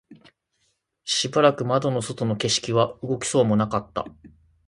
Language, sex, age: Japanese, male, 30-39